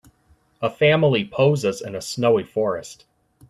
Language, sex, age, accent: English, male, 19-29, United States English